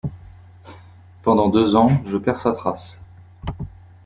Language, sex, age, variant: French, male, 40-49, Français de métropole